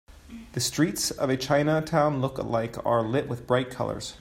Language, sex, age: English, male, 30-39